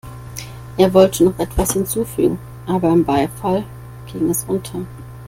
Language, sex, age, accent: German, female, 19-29, Deutschland Deutsch